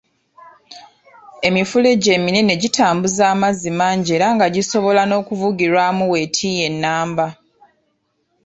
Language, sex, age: Ganda, female, 30-39